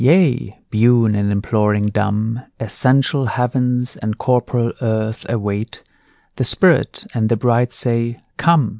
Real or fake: real